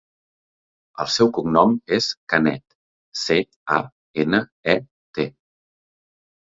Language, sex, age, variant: Catalan, male, 40-49, Central